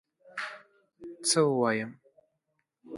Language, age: Pashto, under 19